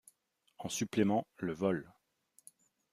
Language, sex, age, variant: French, male, 40-49, Français de métropole